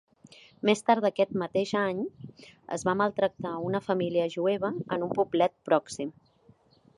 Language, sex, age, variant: Catalan, female, 40-49, Central